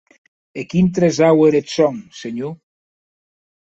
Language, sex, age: Occitan, male, 60-69